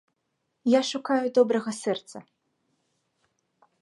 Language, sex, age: Belarusian, female, 19-29